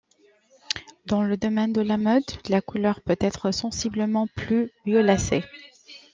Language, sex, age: French, male, 40-49